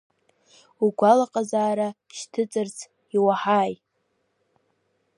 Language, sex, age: Abkhazian, female, under 19